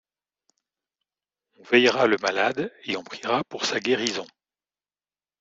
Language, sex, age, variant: French, male, 50-59, Français de métropole